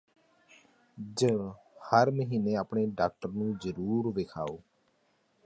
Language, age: Punjabi, 30-39